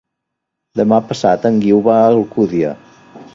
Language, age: Catalan, 40-49